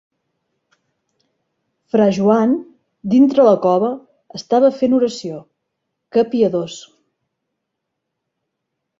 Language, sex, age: Catalan, female, 40-49